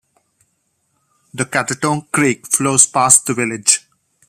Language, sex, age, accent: English, male, 19-29, India and South Asia (India, Pakistan, Sri Lanka)